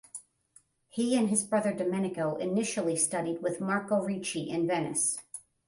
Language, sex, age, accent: English, female, 50-59, United States English